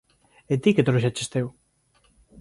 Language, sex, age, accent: Galician, male, 30-39, Normativo (estándar)